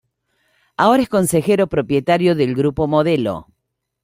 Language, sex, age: Spanish, female, 50-59